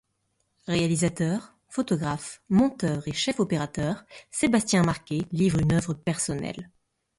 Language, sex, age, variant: French, female, 30-39, Français de métropole